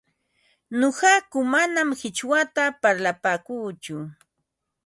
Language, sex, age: Ambo-Pasco Quechua, female, 50-59